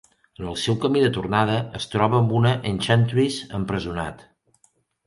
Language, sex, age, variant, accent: Catalan, male, 40-49, Central, tarragoní